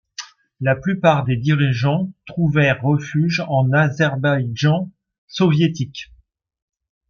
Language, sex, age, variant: French, male, 40-49, Français de métropole